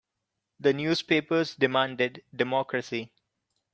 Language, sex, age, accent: English, male, 19-29, India and South Asia (India, Pakistan, Sri Lanka)